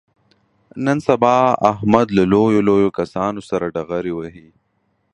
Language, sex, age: Pashto, male, 19-29